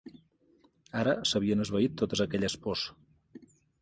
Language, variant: Catalan, Central